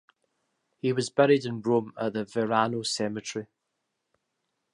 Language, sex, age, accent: English, male, 30-39, Scottish English